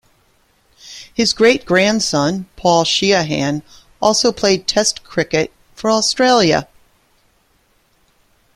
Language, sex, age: English, female, 50-59